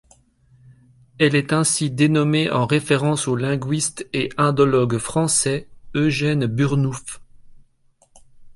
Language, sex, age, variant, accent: French, male, 30-39, Français d'Europe, Français de Belgique